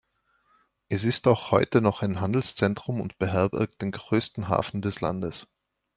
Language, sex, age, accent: German, male, 40-49, Österreichisches Deutsch